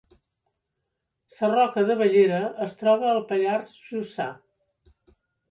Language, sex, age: Catalan, female, 70-79